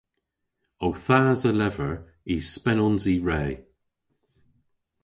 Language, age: Cornish, 50-59